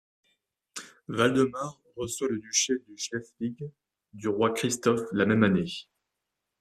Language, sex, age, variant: French, male, 19-29, Français de métropole